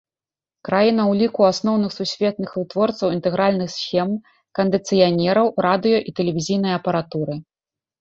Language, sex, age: Belarusian, female, 30-39